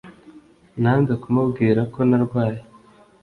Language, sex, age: Kinyarwanda, male, 19-29